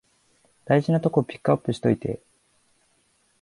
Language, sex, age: Japanese, male, 19-29